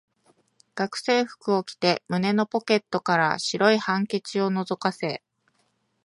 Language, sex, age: Japanese, female, 30-39